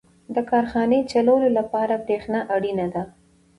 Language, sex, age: Pashto, female, 40-49